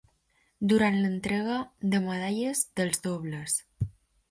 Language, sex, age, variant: Catalan, female, under 19, Balear